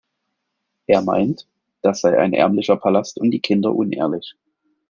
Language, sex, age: German, male, 30-39